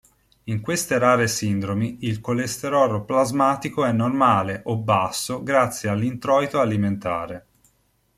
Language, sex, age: Italian, male, 19-29